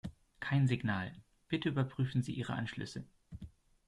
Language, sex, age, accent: German, male, 30-39, Deutschland Deutsch